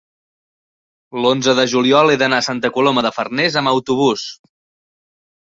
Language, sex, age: Catalan, male, 30-39